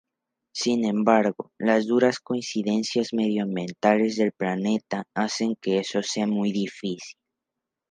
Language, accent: Spanish, México